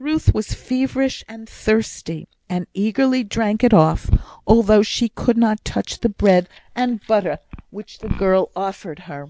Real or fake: real